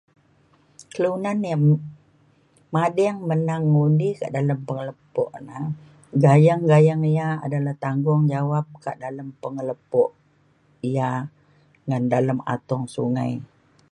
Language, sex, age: Mainstream Kenyah, female, 60-69